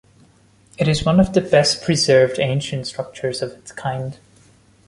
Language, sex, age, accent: English, male, 30-39, India and South Asia (India, Pakistan, Sri Lanka)